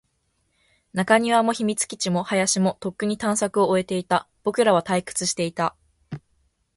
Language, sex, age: Japanese, female, 19-29